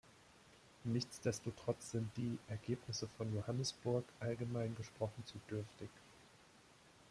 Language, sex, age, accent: German, male, 19-29, Deutschland Deutsch